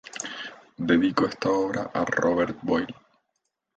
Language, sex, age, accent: Spanish, male, 19-29, Caribe: Cuba, Venezuela, Puerto Rico, República Dominicana, Panamá, Colombia caribeña, México caribeño, Costa del golfo de México